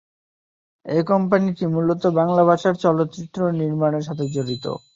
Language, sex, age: Bengali, male, 19-29